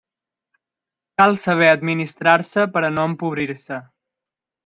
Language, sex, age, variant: Catalan, male, 19-29, Central